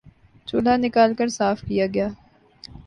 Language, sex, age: Urdu, male, 19-29